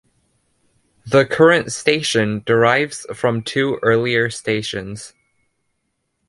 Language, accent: English, Canadian English